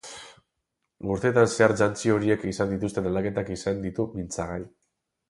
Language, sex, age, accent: Basque, male, 40-49, Mendebalekoa (Araba, Bizkaia, Gipuzkoako mendebaleko herri batzuk)